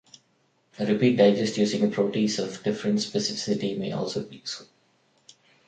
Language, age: English, 19-29